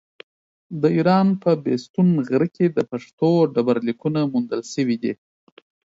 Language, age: Pashto, 30-39